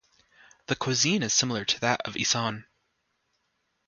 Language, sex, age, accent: English, male, under 19, United States English